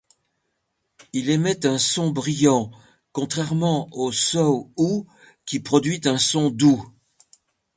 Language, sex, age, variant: French, male, 70-79, Français de métropole